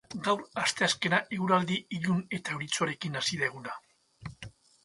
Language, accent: Basque, Mendebalekoa (Araba, Bizkaia, Gipuzkoako mendebaleko herri batzuk)